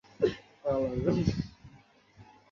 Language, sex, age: Bengali, male, 19-29